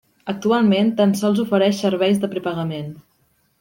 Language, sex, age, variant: Catalan, female, 19-29, Central